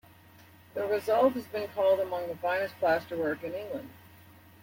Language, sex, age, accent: English, female, 40-49, United States English